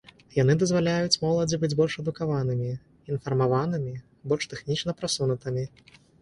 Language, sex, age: Belarusian, male, 19-29